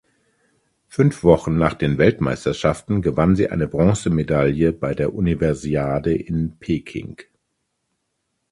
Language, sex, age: German, male, 50-59